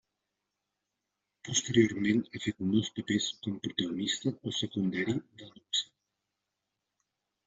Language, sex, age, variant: Catalan, male, 40-49, Central